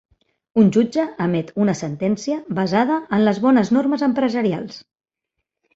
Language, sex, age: Catalan, female, 40-49